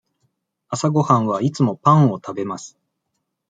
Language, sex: Japanese, male